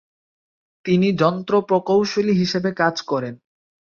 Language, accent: Bengali, Bangladeshi; শুদ্ধ বাংলা